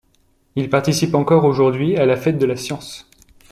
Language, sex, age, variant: French, male, 19-29, Français de métropole